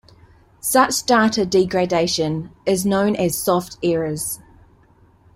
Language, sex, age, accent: English, female, 30-39, New Zealand English